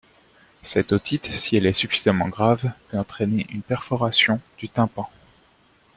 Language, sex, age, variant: French, male, 19-29, Français de métropole